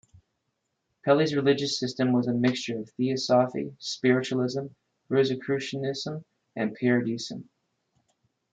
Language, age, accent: English, 30-39, United States English